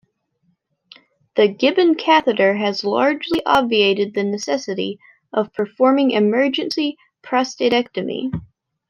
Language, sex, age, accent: English, female, 19-29, United States English